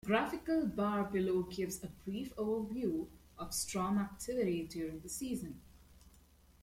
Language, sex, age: English, female, 19-29